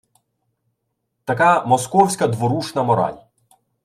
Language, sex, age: Ukrainian, male, 19-29